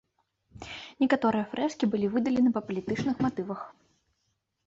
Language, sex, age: Belarusian, female, 19-29